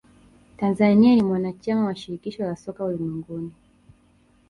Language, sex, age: Swahili, female, 19-29